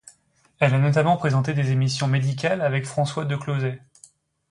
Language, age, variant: French, 19-29, Français de métropole